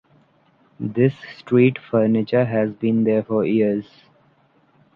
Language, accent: English, India and South Asia (India, Pakistan, Sri Lanka)